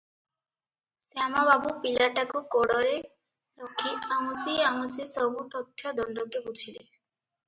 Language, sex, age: Odia, female, 19-29